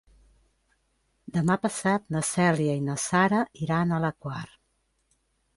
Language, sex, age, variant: Catalan, female, 50-59, Central